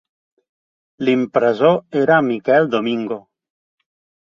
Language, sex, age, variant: Catalan, male, 19-29, Central